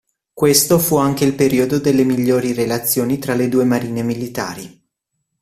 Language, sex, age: Italian, male, 19-29